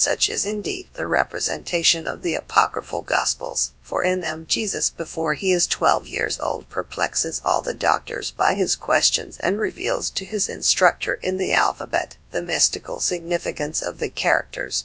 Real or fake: fake